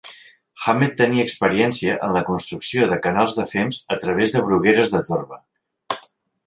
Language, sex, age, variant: Catalan, male, 40-49, Central